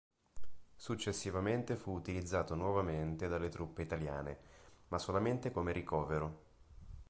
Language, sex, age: Italian, male, 19-29